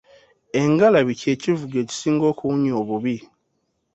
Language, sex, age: Ganda, male, 30-39